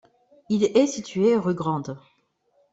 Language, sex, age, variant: French, female, 30-39, Français de métropole